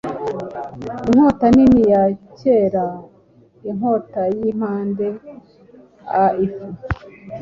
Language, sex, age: Kinyarwanda, female, 40-49